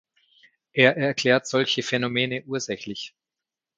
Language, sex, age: German, male, 40-49